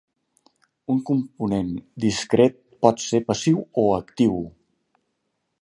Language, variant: Catalan, Central